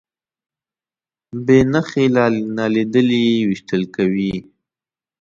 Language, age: Pashto, 19-29